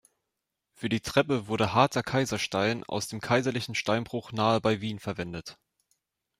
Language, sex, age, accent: German, male, 19-29, Deutschland Deutsch